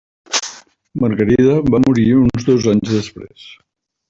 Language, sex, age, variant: Catalan, male, 50-59, Central